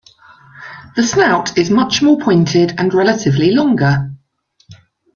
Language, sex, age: English, female, 40-49